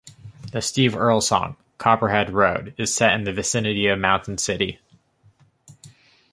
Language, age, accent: English, 19-29, United States English